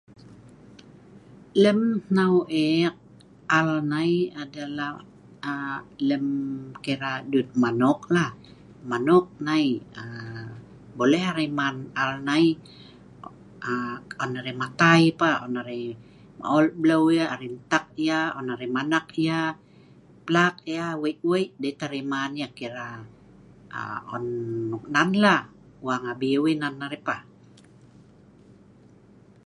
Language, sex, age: Sa'ban, female, 50-59